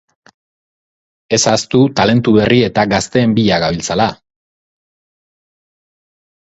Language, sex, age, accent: Basque, male, 30-39, Erdialdekoa edo Nafarra (Gipuzkoa, Nafarroa)